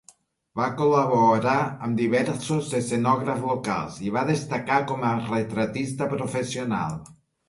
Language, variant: Catalan, Nord-Occidental